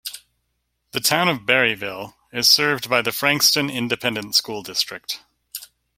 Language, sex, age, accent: English, male, 40-49, United States English